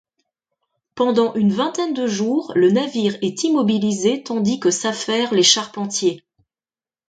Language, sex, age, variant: French, female, 50-59, Français de métropole